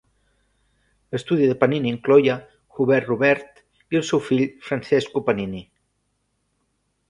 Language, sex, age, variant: Catalan, male, 40-49, Central